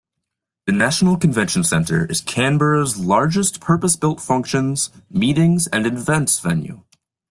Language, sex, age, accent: English, male, 19-29, United States English